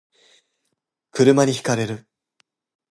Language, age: Japanese, 19-29